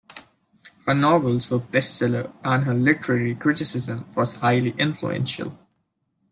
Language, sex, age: English, male, under 19